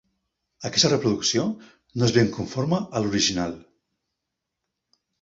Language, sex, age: Catalan, male, 50-59